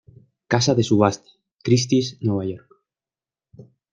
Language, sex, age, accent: Spanish, male, 19-29, España: Centro-Sur peninsular (Madrid, Toledo, Castilla-La Mancha)